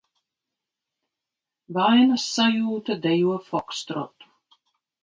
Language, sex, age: Latvian, female, 60-69